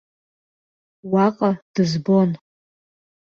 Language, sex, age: Abkhazian, female, 19-29